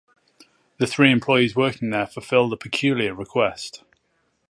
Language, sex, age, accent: English, male, 30-39, England English